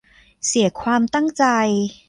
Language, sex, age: Thai, female, 30-39